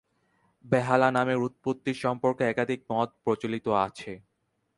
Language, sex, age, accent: Bengali, male, 19-29, fluent